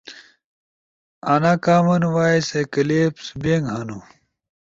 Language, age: Ushojo, 19-29